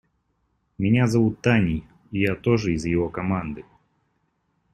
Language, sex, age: Russian, male, 19-29